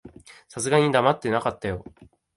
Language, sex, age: Japanese, male, 19-29